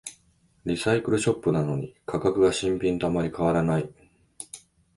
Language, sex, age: Japanese, male, 50-59